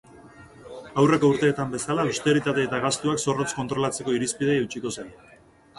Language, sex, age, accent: Basque, male, 40-49, Mendebalekoa (Araba, Bizkaia, Gipuzkoako mendebaleko herri batzuk)